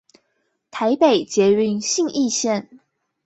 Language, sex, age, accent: Chinese, female, 19-29, 出生地：桃園市